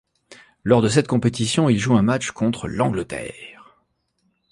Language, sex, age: French, male, 40-49